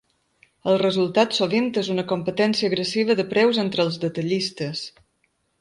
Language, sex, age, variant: Catalan, female, 50-59, Balear